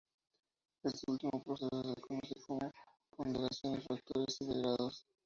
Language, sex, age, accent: Spanish, male, 19-29, México